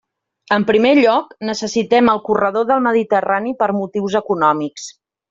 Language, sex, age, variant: Catalan, female, 40-49, Central